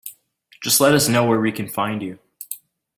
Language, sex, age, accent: English, male, 19-29, United States English